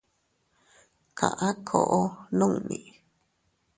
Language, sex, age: Teutila Cuicatec, female, 30-39